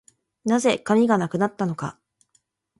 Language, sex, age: Japanese, female, 19-29